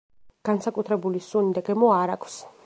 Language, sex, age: Georgian, female, 19-29